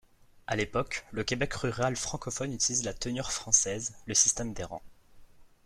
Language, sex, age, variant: French, male, 19-29, Français de métropole